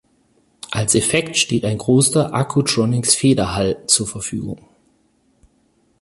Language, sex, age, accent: German, male, 30-39, Deutschland Deutsch